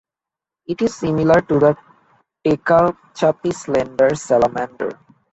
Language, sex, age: English, male, 19-29